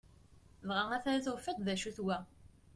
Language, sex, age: Kabyle, female, 19-29